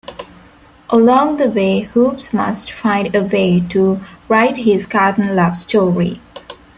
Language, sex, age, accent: English, female, 19-29, India and South Asia (India, Pakistan, Sri Lanka)